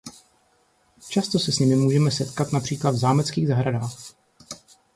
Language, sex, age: Czech, male, 30-39